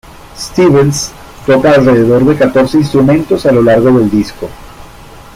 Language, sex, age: Spanish, male, 50-59